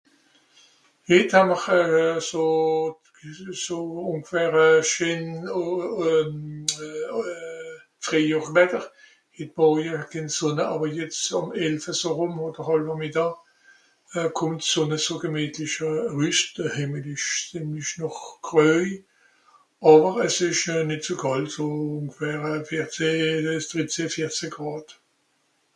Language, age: Swiss German, 60-69